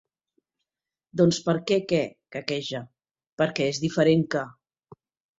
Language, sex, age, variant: Catalan, female, 40-49, Central